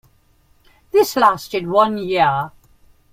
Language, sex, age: English, female, 60-69